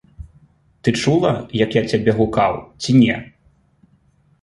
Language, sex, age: Belarusian, male, 30-39